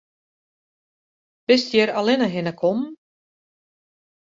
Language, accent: Western Frisian, Wâldfrysk